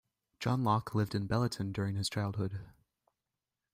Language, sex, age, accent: English, male, 19-29, United States English